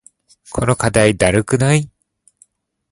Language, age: Japanese, 19-29